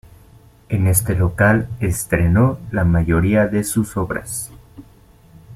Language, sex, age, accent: Spanish, male, 19-29, México